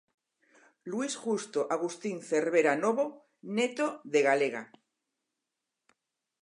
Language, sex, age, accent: Galician, female, 60-69, Normativo (estándar)